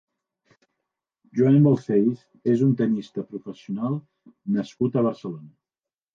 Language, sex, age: Catalan, male, 60-69